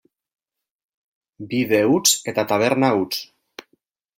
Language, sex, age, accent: Basque, male, 30-39, Erdialdekoa edo Nafarra (Gipuzkoa, Nafarroa)